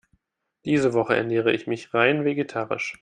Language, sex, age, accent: German, male, 19-29, Deutschland Deutsch